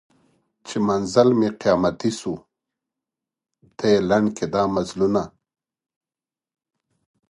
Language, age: Pashto, 40-49